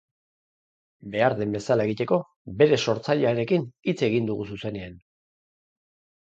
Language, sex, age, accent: Basque, male, 40-49, Mendebalekoa (Araba, Bizkaia, Gipuzkoako mendebaleko herri batzuk)